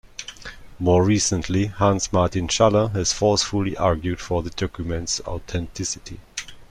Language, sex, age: English, male, 30-39